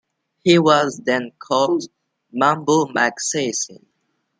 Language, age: English, under 19